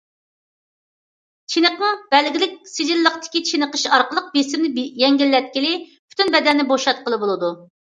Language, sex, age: Uyghur, female, 40-49